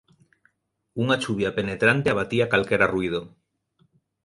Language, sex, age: Galician, male, 40-49